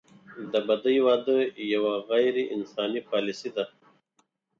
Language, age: Pashto, 40-49